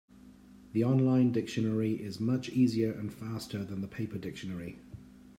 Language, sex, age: English, male, 40-49